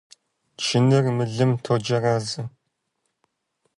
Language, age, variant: Kabardian, 19-29, Адыгэбзэ (Къэбэрдей, Кирил, псоми зэдай)